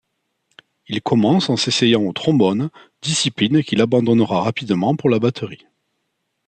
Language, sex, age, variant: French, male, 40-49, Français de métropole